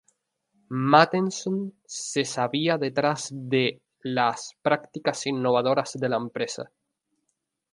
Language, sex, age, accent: Spanish, male, 19-29, España: Islas Canarias